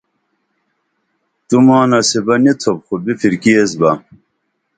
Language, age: Dameli, 50-59